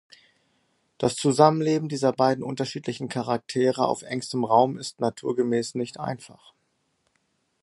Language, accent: German, Norddeutsch